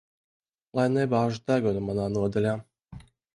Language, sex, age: Latvian, male, 19-29